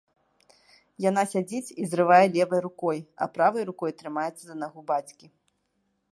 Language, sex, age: Belarusian, female, 30-39